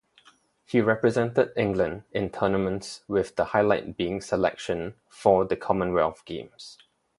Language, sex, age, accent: English, male, 19-29, Singaporean English